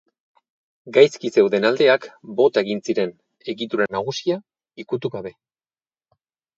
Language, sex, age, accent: Basque, male, 30-39, Erdialdekoa edo Nafarra (Gipuzkoa, Nafarroa)